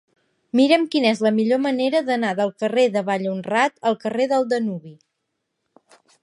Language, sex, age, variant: Catalan, female, 19-29, Central